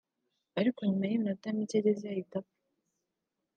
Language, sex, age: Kinyarwanda, female, under 19